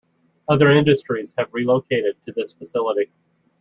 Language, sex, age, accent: English, male, 30-39, United States English